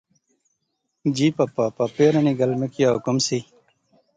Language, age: Pahari-Potwari, 30-39